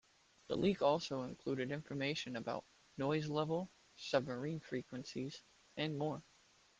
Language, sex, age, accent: English, male, 19-29, United States English